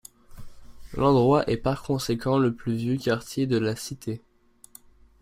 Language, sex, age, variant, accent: French, male, under 19, Français d'Amérique du Nord, Français du Canada